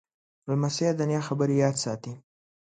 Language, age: Pashto, under 19